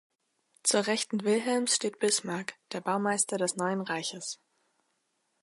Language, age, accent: German, under 19, Deutschland Deutsch